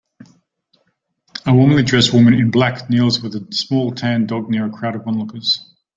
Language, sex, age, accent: English, male, 40-49, Australian English